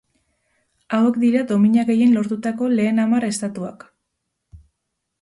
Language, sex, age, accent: Basque, female, 19-29, Erdialdekoa edo Nafarra (Gipuzkoa, Nafarroa)